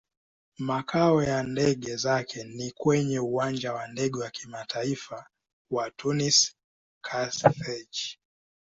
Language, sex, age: Swahili, male, 19-29